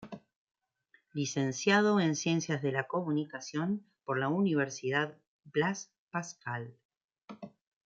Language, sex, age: Spanish, female, 50-59